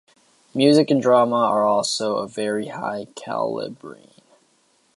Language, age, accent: English, under 19, United States English